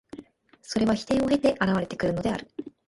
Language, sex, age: Japanese, male, 19-29